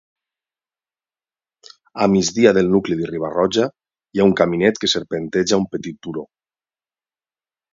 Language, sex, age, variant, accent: Catalan, male, 40-49, Valencià septentrional, valencià